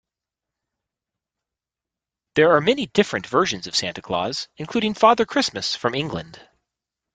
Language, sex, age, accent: English, male, 40-49, United States English